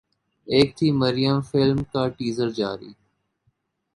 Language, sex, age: Urdu, male, 19-29